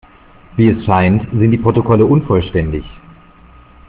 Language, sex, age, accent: German, male, 30-39, Deutschland Deutsch